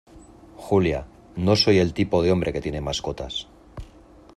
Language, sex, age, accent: Spanish, male, 40-49, España: Norte peninsular (Asturias, Castilla y León, Cantabria, País Vasco, Navarra, Aragón, La Rioja, Guadalajara, Cuenca)